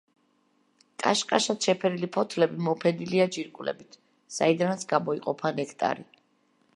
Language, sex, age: Georgian, female, 40-49